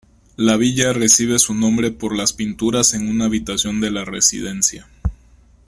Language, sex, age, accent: Spanish, male, 19-29, México